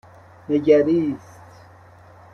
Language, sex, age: Persian, male, 30-39